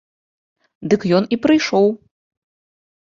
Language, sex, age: Belarusian, female, 19-29